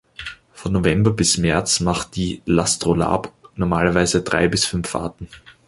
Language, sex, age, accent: German, male, 19-29, Österreichisches Deutsch